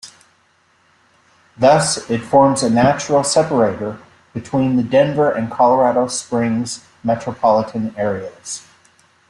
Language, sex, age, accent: English, male, 40-49, United States English